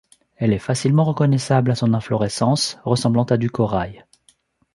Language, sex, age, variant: French, male, 40-49, Français de métropole